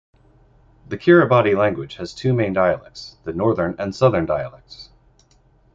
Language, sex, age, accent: English, male, 40-49, Canadian English